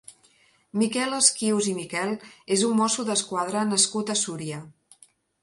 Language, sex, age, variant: Catalan, female, 50-59, Central